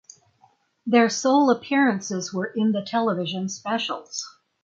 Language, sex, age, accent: English, female, 80-89, United States English